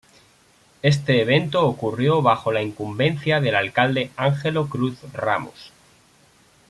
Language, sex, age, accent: Spanish, male, 19-29, España: Centro-Sur peninsular (Madrid, Toledo, Castilla-La Mancha)